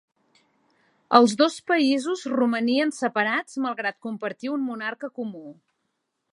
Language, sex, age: Catalan, female, 40-49